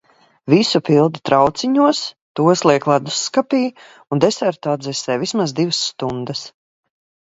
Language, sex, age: Latvian, female, 50-59